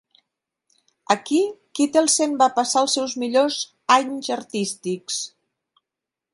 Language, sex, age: Catalan, female, 60-69